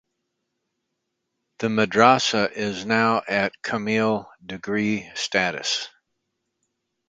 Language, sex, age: English, male, 60-69